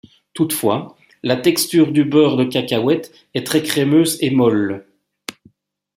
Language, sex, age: French, male, 50-59